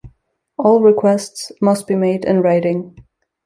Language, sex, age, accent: English, female, 19-29, United States English